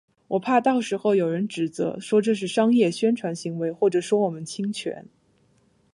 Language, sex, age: Chinese, female, 19-29